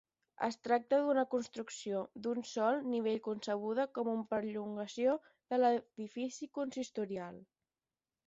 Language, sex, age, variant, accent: Catalan, female, under 19, Balear, balear